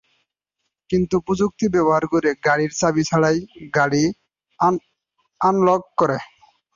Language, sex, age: Bengali, male, 19-29